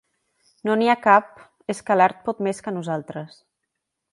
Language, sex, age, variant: Catalan, female, 19-29, Central